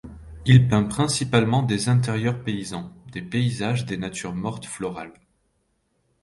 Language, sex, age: French, male, 30-39